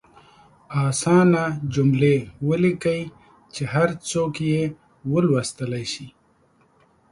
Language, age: Pashto, 40-49